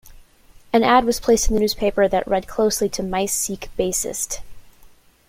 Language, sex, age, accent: English, female, 19-29, United States English